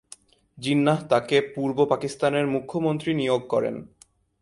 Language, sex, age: Bengali, male, 19-29